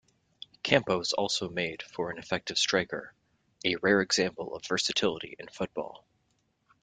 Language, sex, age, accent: English, male, 30-39, United States English